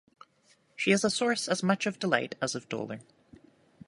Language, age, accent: English, 19-29, Canadian English